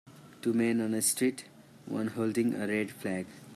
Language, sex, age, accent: English, male, 19-29, India and South Asia (India, Pakistan, Sri Lanka)